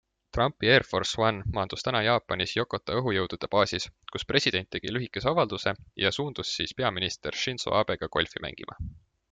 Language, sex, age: Estonian, male, 19-29